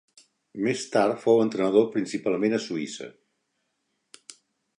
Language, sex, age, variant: Catalan, male, 60-69, Central